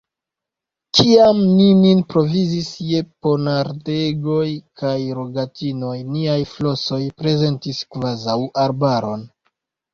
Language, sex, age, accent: Esperanto, male, 19-29, Internacia